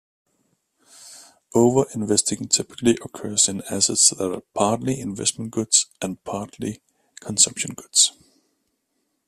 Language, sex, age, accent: English, male, 30-39, United States English